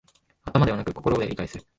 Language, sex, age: Japanese, male, 19-29